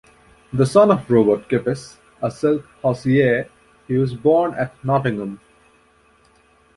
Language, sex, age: English, male, 19-29